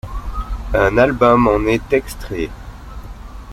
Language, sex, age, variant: French, male, 30-39, Français de métropole